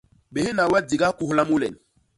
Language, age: Basaa, 40-49